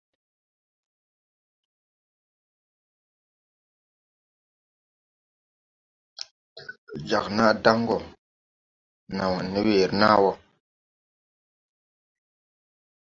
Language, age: Tupuri, 19-29